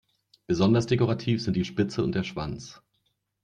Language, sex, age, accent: German, male, 40-49, Deutschland Deutsch